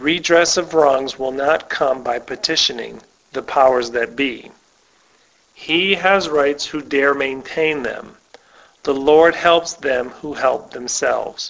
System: none